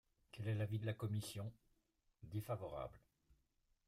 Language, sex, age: French, male, 60-69